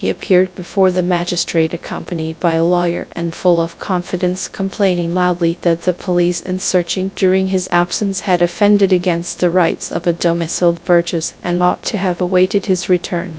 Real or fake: fake